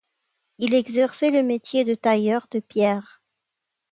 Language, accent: French, Français du Maroc